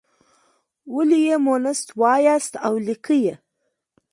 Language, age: Pashto, 19-29